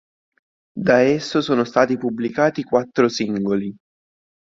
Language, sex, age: Italian, male, 19-29